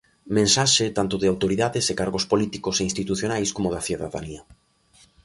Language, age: Galician, 19-29